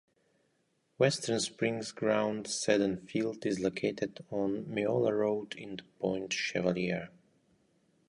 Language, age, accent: English, 19-29, Russian